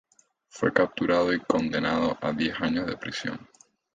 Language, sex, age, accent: Spanish, male, 19-29, Caribe: Cuba, Venezuela, Puerto Rico, República Dominicana, Panamá, Colombia caribeña, México caribeño, Costa del golfo de México